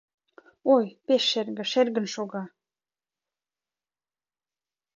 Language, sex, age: Mari, female, 19-29